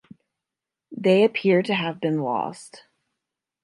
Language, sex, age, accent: English, female, 30-39, United States English; Canadian English